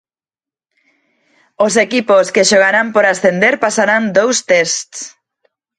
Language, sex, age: Galician, female, 40-49